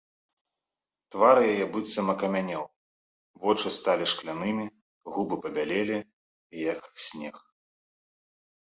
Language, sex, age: Belarusian, male, 30-39